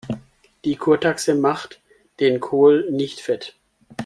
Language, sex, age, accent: German, male, 19-29, Deutschland Deutsch